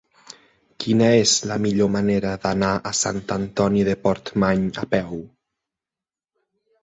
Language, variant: Catalan, Nord-Occidental